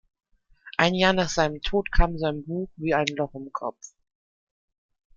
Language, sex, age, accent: German, female, 30-39, Deutschland Deutsch